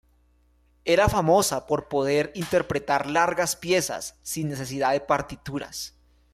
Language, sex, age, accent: Spanish, male, 19-29, Caribe: Cuba, Venezuela, Puerto Rico, República Dominicana, Panamá, Colombia caribeña, México caribeño, Costa del golfo de México